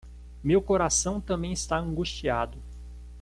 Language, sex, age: Portuguese, male, 30-39